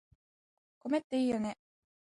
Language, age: Japanese, 19-29